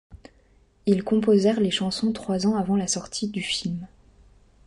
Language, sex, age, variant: French, female, 19-29, Français de métropole